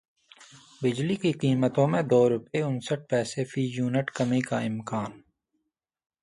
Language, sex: Urdu, male